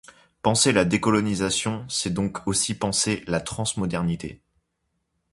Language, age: French, 19-29